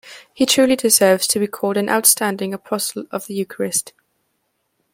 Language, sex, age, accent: English, female, under 19, England English